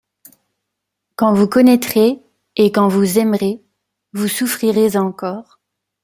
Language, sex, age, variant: French, female, 19-29, Français de métropole